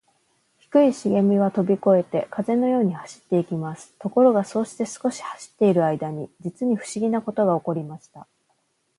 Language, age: Japanese, 30-39